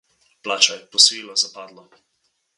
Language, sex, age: Slovenian, male, 19-29